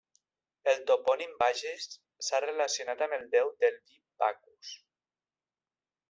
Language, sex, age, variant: Catalan, male, under 19, Septentrional